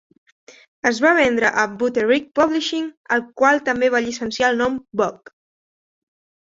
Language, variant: Catalan, Central